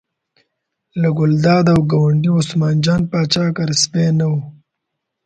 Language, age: Pashto, 19-29